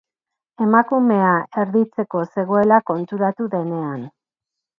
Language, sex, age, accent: Basque, female, 40-49, Erdialdekoa edo Nafarra (Gipuzkoa, Nafarroa)